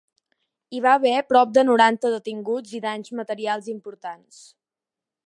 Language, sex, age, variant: Catalan, male, under 19, Central